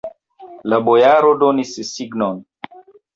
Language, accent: Esperanto, Internacia